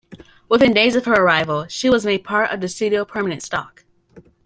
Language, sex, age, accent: English, female, under 19, United States English